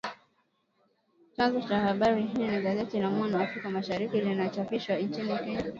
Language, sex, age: Swahili, female, 19-29